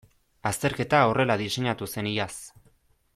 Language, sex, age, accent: Basque, male, 19-29, Erdialdekoa edo Nafarra (Gipuzkoa, Nafarroa)